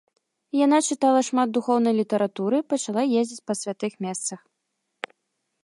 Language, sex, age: Belarusian, female, 19-29